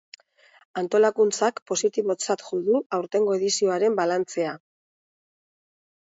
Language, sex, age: Basque, female, 50-59